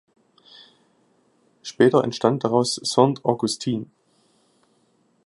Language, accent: German, Deutschland Deutsch